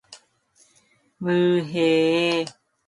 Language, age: Korean, 19-29